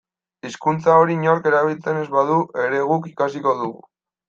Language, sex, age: Basque, male, 19-29